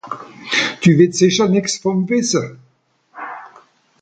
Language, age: Swiss German, 60-69